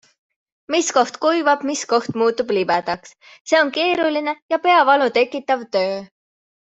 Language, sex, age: Estonian, female, 19-29